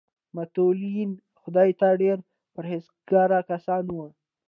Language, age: Pashto, 19-29